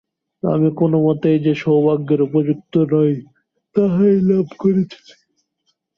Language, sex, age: Bengali, male, 19-29